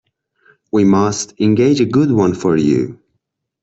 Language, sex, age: English, male, 30-39